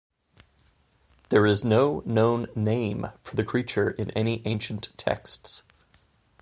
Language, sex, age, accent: English, male, 30-39, United States English